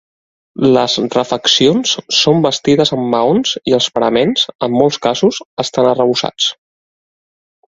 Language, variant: Catalan, Central